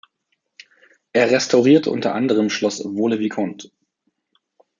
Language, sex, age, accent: German, male, 30-39, Deutschland Deutsch